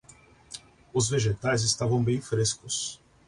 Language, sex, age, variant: Portuguese, male, 40-49, Portuguese (Brasil)